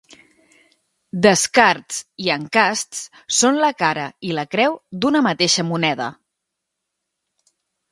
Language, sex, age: Catalan, female, 30-39